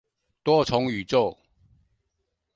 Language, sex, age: Chinese, male, 60-69